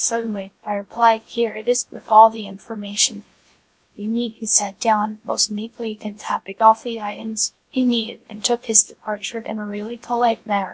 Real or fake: fake